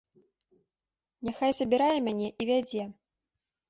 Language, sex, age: Belarusian, female, 19-29